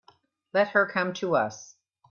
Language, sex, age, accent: English, female, 50-59, United States English